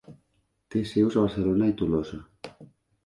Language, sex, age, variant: Catalan, male, 40-49, Central